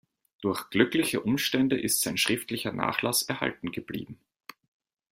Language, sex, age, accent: German, male, 30-39, Österreichisches Deutsch